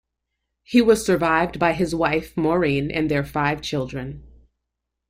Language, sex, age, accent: English, female, 30-39, United States English